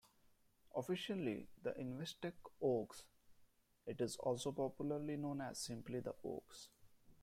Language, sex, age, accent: English, male, 30-39, India and South Asia (India, Pakistan, Sri Lanka)